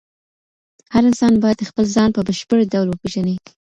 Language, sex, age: Pashto, female, under 19